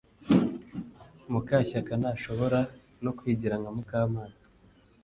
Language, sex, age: Kinyarwanda, male, 19-29